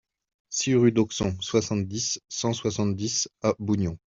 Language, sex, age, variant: French, male, 40-49, Français de métropole